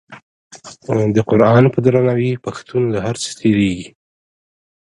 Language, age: Pashto, 19-29